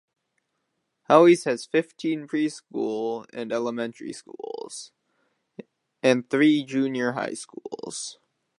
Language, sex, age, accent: English, male, under 19, United States English